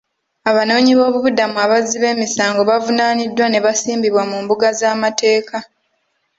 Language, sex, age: Ganda, female, 19-29